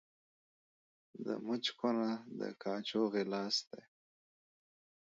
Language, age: Pashto, 30-39